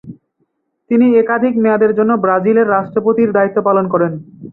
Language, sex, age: Bengali, male, 19-29